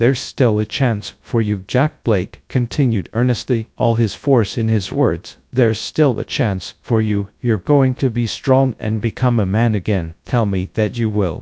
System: TTS, GradTTS